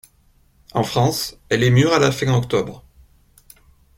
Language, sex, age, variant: French, male, 19-29, Français de métropole